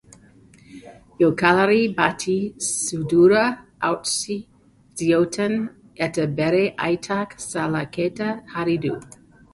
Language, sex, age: Basque, female, 60-69